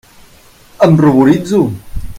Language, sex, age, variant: Catalan, male, 30-39, Central